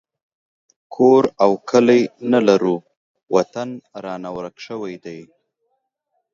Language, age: Pashto, 30-39